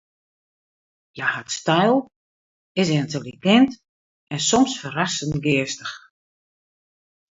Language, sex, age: Western Frisian, female, 60-69